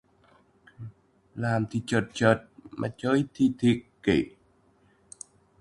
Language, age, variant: Vietnamese, 19-29, Hà Nội